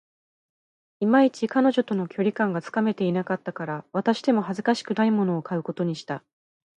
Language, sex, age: Japanese, female, 30-39